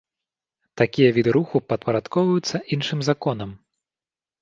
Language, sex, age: Belarusian, male, 30-39